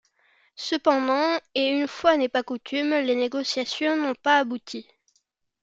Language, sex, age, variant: French, female, under 19, Français de métropole